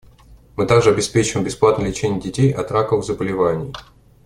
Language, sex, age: Russian, male, 30-39